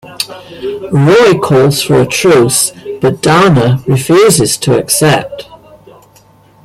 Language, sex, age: English, female, 70-79